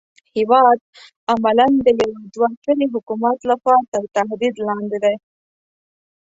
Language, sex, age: Pashto, female, 19-29